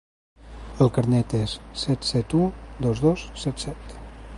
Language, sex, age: Catalan, male, 19-29